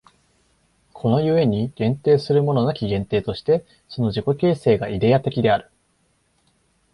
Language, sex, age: Japanese, male, 19-29